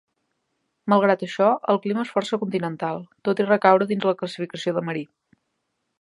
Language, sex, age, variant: Catalan, female, 30-39, Central